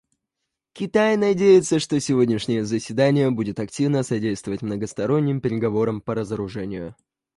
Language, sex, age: Russian, male, 19-29